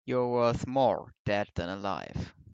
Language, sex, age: English, male, under 19